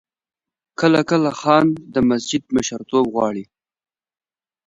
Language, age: Pashto, 19-29